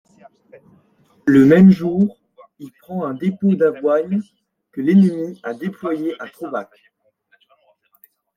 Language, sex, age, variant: French, male, 19-29, Français de métropole